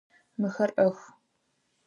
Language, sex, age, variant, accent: Adyghe, female, under 19, Адыгабзэ (Кирил, пстэумэ зэдыряе), Кıэмгуй (Çemguy)